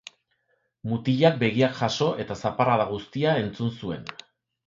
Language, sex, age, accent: Basque, male, 30-39, Erdialdekoa edo Nafarra (Gipuzkoa, Nafarroa)